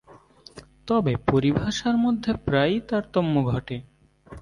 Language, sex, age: Bengali, male, 19-29